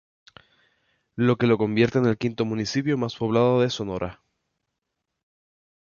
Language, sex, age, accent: Spanish, male, 19-29, España: Islas Canarias